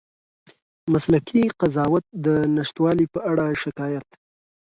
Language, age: Pashto, 30-39